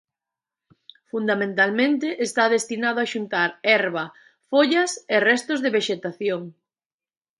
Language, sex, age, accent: Galician, female, 40-49, Atlántico (seseo e gheada)